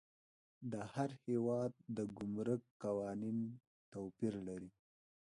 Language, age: Pashto, 19-29